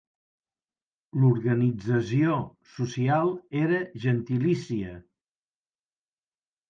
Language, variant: Catalan, Nord-Occidental